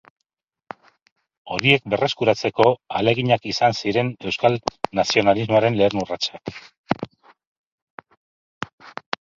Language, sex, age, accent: Basque, male, 50-59, Erdialdekoa edo Nafarra (Gipuzkoa, Nafarroa)